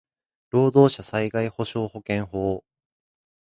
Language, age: Japanese, 19-29